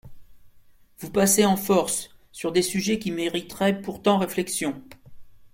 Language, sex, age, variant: French, male, 50-59, Français de métropole